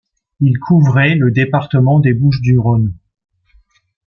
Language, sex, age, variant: French, male, 40-49, Français de métropole